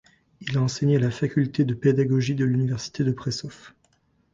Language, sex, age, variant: French, male, 30-39, Français de métropole